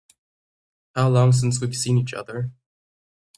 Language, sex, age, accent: English, male, under 19, United States English